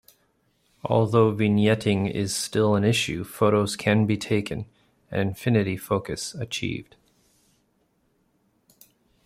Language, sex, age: English, male, 40-49